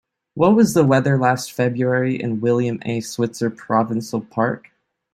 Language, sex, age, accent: English, male, 19-29, United States English